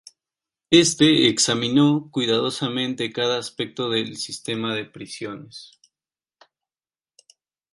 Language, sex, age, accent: Spanish, male, 19-29, Andino-Pacífico: Colombia, Perú, Ecuador, oeste de Bolivia y Venezuela andina